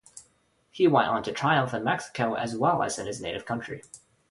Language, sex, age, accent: English, male, under 19, United States English